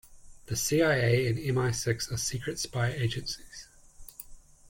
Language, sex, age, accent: English, male, 30-39, New Zealand English